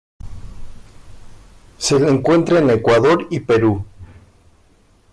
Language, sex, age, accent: Spanish, male, 40-49, México